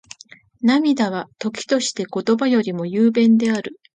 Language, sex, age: Japanese, female, 50-59